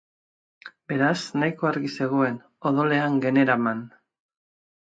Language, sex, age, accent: Basque, female, 40-49, Mendebalekoa (Araba, Bizkaia, Gipuzkoako mendebaleko herri batzuk)